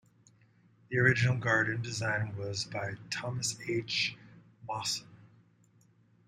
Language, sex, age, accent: English, male, 50-59, United States English